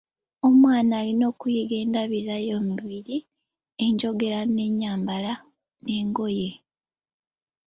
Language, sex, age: Ganda, female, under 19